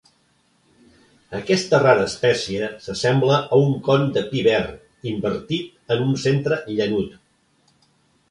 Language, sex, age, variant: Catalan, male, 60-69, Central